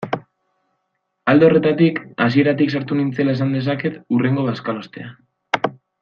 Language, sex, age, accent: Basque, male, 19-29, Erdialdekoa edo Nafarra (Gipuzkoa, Nafarroa)